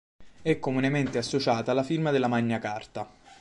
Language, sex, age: Italian, male, 19-29